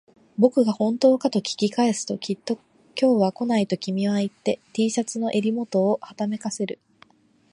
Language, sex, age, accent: Japanese, female, 19-29, 標準語